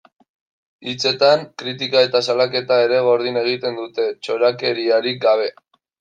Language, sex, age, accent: Basque, male, 19-29, Mendebalekoa (Araba, Bizkaia, Gipuzkoako mendebaleko herri batzuk)